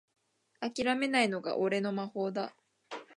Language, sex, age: Japanese, female, 19-29